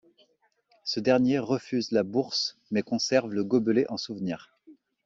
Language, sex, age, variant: French, male, 30-39, Français de métropole